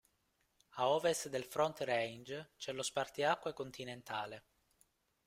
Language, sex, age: Italian, male, 19-29